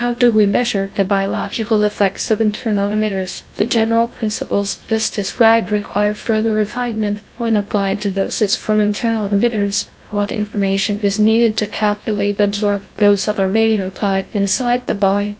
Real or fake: fake